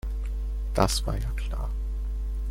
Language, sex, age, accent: German, male, 30-39, Deutschland Deutsch